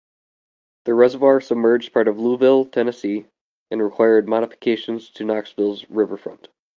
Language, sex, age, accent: English, male, 19-29, United States English